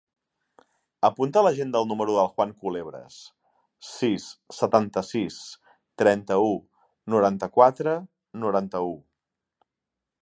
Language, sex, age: Catalan, male, 40-49